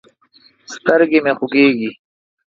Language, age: Pashto, 19-29